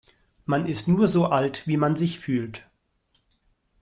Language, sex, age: German, male, 50-59